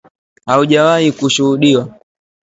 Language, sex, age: Swahili, male, 19-29